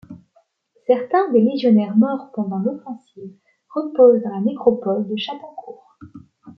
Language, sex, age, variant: French, female, 19-29, Français de métropole